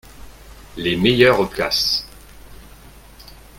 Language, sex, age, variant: French, male, 30-39, Français de métropole